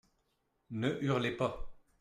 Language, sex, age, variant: French, male, 30-39, Français de métropole